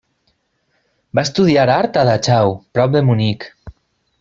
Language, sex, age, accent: Catalan, male, 30-39, valencià; valencià meridional